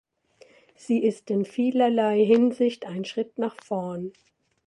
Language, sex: German, female